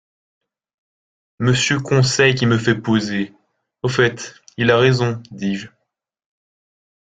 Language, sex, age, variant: French, male, 19-29, Français de métropole